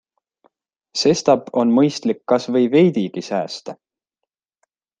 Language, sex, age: Estonian, male, 19-29